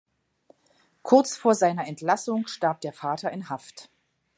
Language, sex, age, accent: German, female, 40-49, Deutschland Deutsch